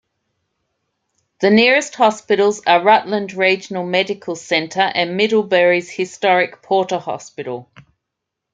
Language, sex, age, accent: English, female, 50-59, Australian English